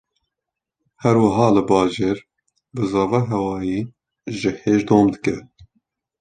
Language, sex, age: Kurdish, male, 19-29